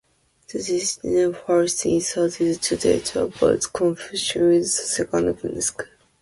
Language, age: English, 19-29